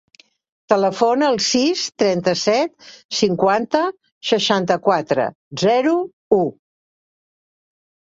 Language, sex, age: Catalan, female, 60-69